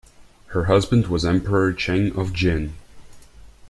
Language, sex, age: English, male, 19-29